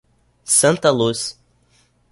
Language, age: Portuguese, under 19